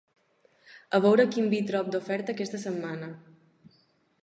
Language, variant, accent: Catalan, Balear, balear